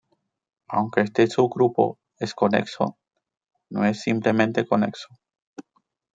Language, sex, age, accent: Spanish, male, 40-49, Andino-Pacífico: Colombia, Perú, Ecuador, oeste de Bolivia y Venezuela andina